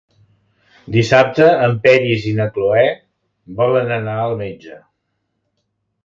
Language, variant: Catalan, Central